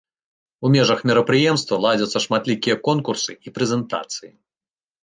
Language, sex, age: Belarusian, male, 40-49